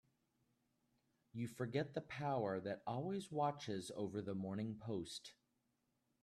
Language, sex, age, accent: English, male, 30-39, United States English